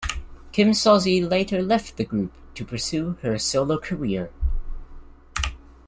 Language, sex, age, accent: English, male, 19-29, New Zealand English